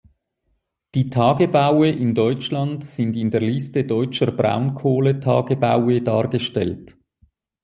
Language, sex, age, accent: German, male, 40-49, Schweizerdeutsch